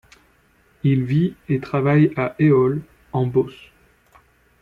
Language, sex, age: French, male, 30-39